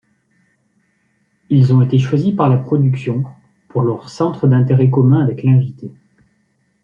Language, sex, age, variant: French, male, 30-39, Français de métropole